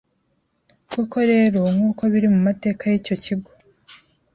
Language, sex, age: Kinyarwanda, female, 19-29